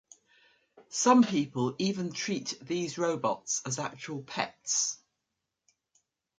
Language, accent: English, England English